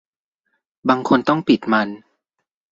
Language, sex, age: Thai, male, 19-29